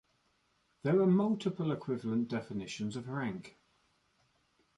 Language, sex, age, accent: English, male, 30-39, England English